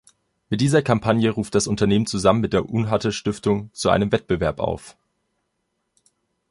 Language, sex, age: German, male, 19-29